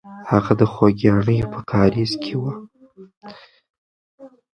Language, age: Pashto, 19-29